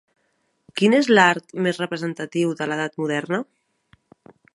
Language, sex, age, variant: Catalan, female, 30-39, Central